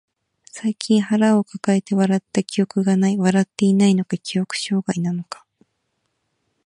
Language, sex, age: Japanese, female, 19-29